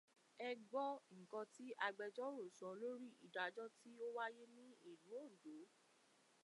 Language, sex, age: Yoruba, female, 19-29